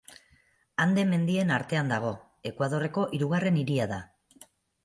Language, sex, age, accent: Basque, female, 40-49, Mendebalekoa (Araba, Bizkaia, Gipuzkoako mendebaleko herri batzuk)